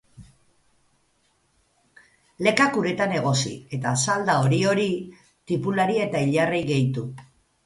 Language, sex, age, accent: Basque, female, 50-59, Erdialdekoa edo Nafarra (Gipuzkoa, Nafarroa)